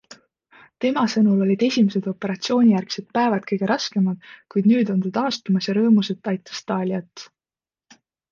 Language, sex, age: Estonian, female, 19-29